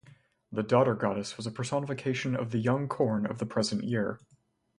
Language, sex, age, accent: English, male, 19-29, United States English